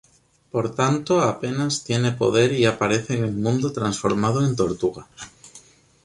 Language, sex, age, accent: Spanish, male, 30-39, España: Sur peninsular (Andalucia, Extremadura, Murcia)